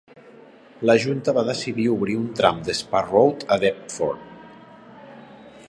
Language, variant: Catalan, Central